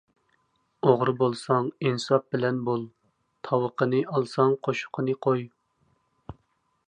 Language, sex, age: Uyghur, male, 19-29